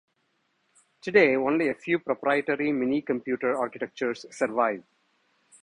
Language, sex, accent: English, male, India and South Asia (India, Pakistan, Sri Lanka)